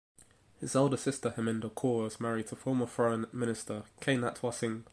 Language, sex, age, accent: English, male, 19-29, England English